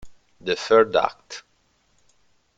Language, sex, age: Italian, male, 30-39